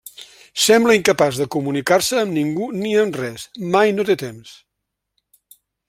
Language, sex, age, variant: Catalan, male, 70-79, Central